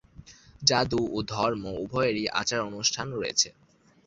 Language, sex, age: Bengali, male, 19-29